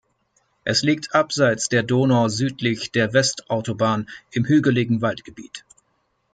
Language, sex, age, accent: German, male, 30-39, Deutschland Deutsch